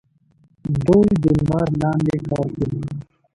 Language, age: Pashto, 19-29